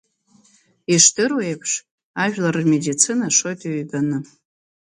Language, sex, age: Abkhazian, female, 30-39